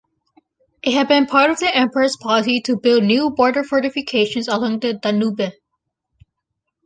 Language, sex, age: English, female, under 19